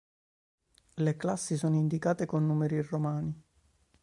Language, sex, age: Italian, male, 30-39